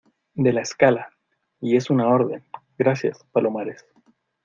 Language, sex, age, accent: Spanish, male, 19-29, Chileno: Chile, Cuyo